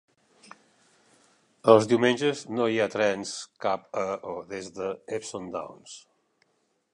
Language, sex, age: Catalan, male, 60-69